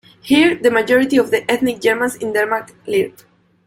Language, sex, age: English, female, 19-29